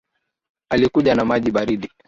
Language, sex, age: Swahili, male, 19-29